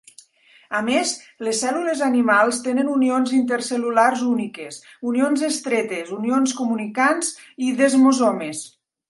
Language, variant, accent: Catalan, Nord-Occidental, Tortosí